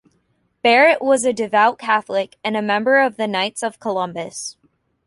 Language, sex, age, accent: English, female, 19-29, United States English